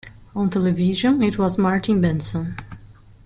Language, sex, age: English, female, 40-49